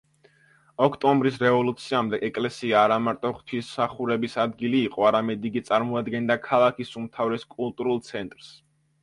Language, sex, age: Georgian, male, under 19